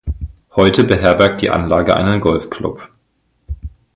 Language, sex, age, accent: German, male, 19-29, Deutschland Deutsch